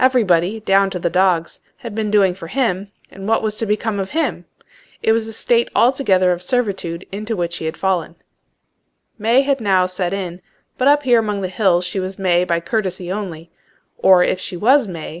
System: none